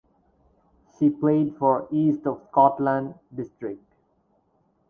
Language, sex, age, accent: English, male, 19-29, India and South Asia (India, Pakistan, Sri Lanka)